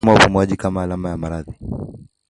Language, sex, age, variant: Swahili, male, 19-29, Kiswahili cha Bara ya Kenya